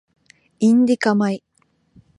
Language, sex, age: Japanese, female, 19-29